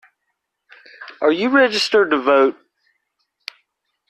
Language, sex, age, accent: English, male, 30-39, United States English